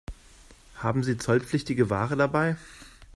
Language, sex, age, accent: German, male, 40-49, Deutschland Deutsch